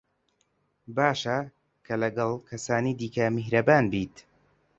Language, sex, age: Central Kurdish, male, 19-29